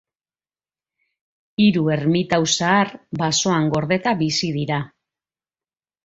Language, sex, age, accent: Basque, female, 40-49, Mendebalekoa (Araba, Bizkaia, Gipuzkoako mendebaleko herri batzuk)